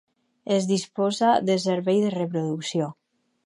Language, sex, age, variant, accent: Catalan, female, under 19, Alacantí, valencià